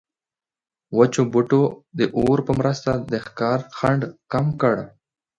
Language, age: Pashto, 19-29